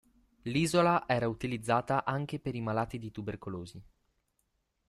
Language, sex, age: Italian, male, under 19